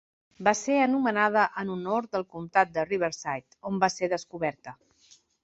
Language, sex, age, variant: Catalan, female, 40-49, Central